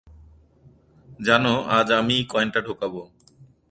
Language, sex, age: Bengali, male, 40-49